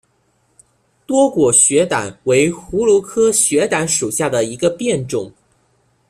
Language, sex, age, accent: Chinese, male, under 19, 出生地：江西省